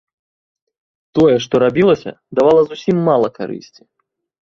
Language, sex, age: Belarusian, male, 30-39